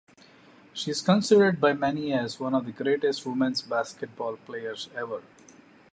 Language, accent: English, India and South Asia (India, Pakistan, Sri Lanka)